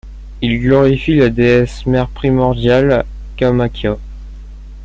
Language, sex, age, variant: French, male, under 19, Français de métropole